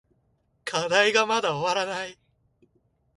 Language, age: Japanese, 19-29